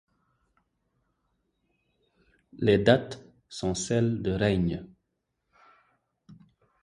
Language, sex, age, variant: French, male, 30-39, Français d'Afrique subsaharienne et des îles africaines